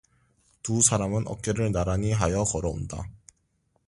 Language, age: Korean, 19-29